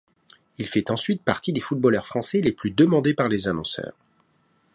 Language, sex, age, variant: French, male, 40-49, Français de métropole